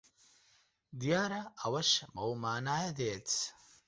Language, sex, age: Central Kurdish, male, 19-29